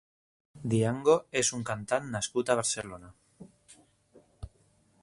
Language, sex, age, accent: Catalan, male, 40-49, valencià